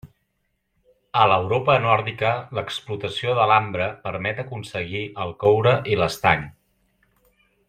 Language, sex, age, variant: Catalan, male, 30-39, Central